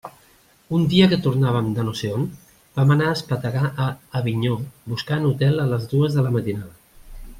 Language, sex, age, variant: Catalan, male, 50-59, Central